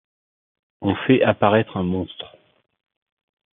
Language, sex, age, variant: French, male, 40-49, Français de métropole